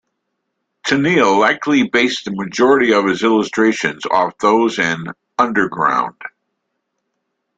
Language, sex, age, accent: English, male, 60-69, United States English